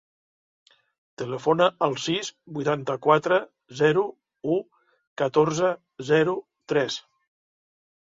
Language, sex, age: Catalan, male, 60-69